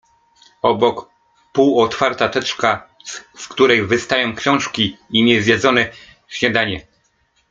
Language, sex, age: Polish, male, 40-49